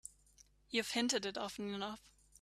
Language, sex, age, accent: English, female, 19-29, United States English